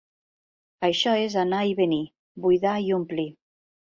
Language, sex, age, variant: Catalan, female, 50-59, Septentrional